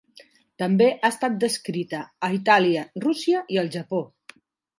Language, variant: Catalan, Nord-Occidental